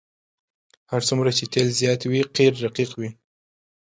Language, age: Pashto, 19-29